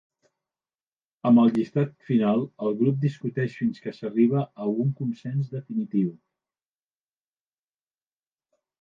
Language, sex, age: Catalan, male, 60-69